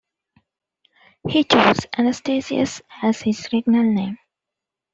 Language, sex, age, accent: English, female, 19-29, India and South Asia (India, Pakistan, Sri Lanka)